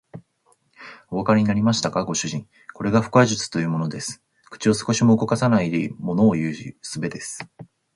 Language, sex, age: Japanese, male, 19-29